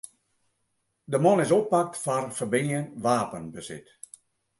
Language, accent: Western Frisian, Klaaifrysk